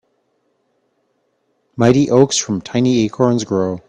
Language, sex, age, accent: English, male, 40-49, United States English